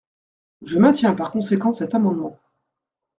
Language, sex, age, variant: French, female, 40-49, Français de métropole